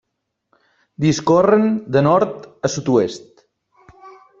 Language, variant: Catalan, Nord-Occidental